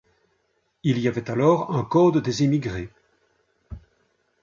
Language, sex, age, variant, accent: French, male, 60-69, Français d'Europe, Français de Belgique